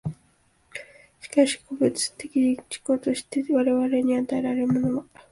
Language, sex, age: Japanese, female, 19-29